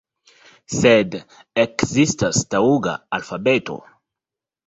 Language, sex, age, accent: Esperanto, male, 19-29, Internacia